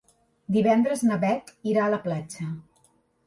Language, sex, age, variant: Catalan, female, 40-49, Central